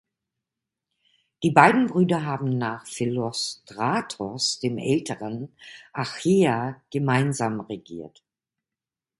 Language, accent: German, Deutschland Deutsch